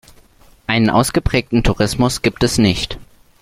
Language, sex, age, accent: German, male, under 19, Deutschland Deutsch